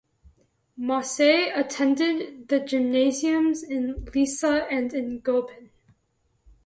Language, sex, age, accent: English, female, under 19, United States English